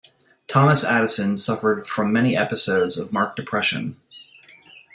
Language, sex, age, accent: English, male, 40-49, United States English